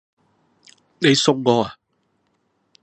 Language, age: Cantonese, 30-39